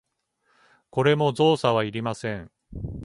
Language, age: Japanese, 50-59